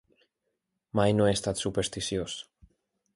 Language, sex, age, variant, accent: Catalan, male, 19-29, Valencià meridional, valencià